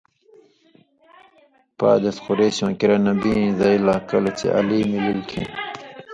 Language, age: Indus Kohistani, 30-39